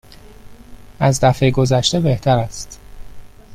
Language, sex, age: Persian, male, 30-39